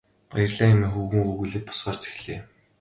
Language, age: Mongolian, 19-29